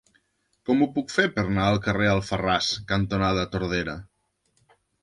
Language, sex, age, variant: Catalan, male, 30-39, Nord-Occidental